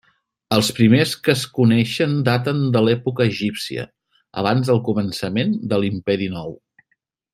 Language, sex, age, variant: Catalan, male, 40-49, Central